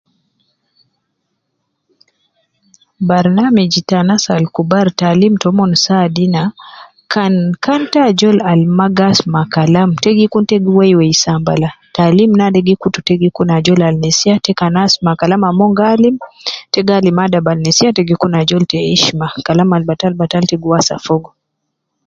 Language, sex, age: Nubi, female, 30-39